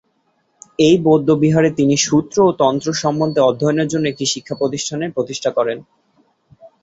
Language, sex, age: Bengali, male, 19-29